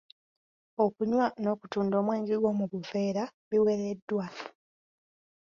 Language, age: Ganda, 30-39